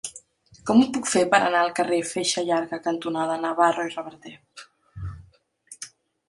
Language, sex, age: Catalan, female, 19-29